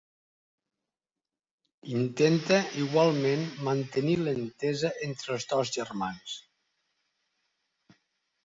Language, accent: Catalan, Lleidatà